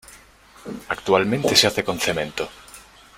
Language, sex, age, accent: Spanish, male, 30-39, España: Norte peninsular (Asturias, Castilla y León, Cantabria, País Vasco, Navarra, Aragón, La Rioja, Guadalajara, Cuenca)